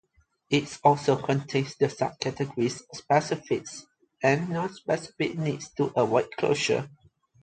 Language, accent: English, Malaysian English